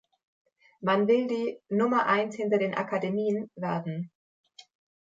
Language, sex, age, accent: German, female, 19-29, Deutschland Deutsch